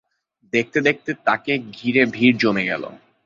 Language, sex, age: Bengali, male, 19-29